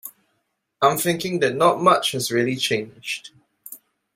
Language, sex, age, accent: English, male, 19-29, Singaporean English